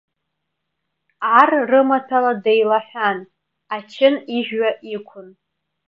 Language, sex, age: Abkhazian, female, 19-29